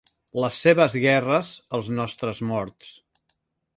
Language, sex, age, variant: Catalan, male, 50-59, Central